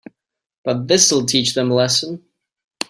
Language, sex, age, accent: English, male, 19-29, United States English